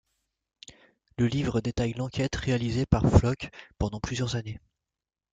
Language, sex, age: French, male, 40-49